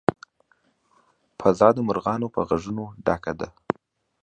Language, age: Pashto, 19-29